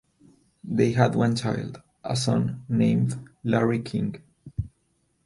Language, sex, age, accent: English, male, 19-29, United States English